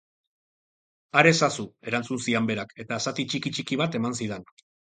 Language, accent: Basque, Erdialdekoa edo Nafarra (Gipuzkoa, Nafarroa)